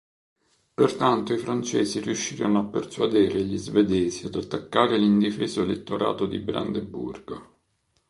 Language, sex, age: Italian, male, 50-59